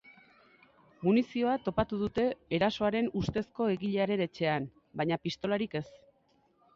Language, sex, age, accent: Basque, female, 40-49, Erdialdekoa edo Nafarra (Gipuzkoa, Nafarroa)